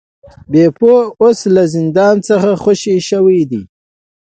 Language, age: Pashto, 30-39